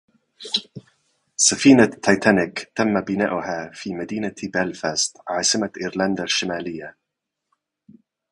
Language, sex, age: Arabic, male, 30-39